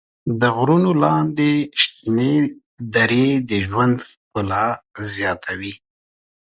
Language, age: Pashto, 40-49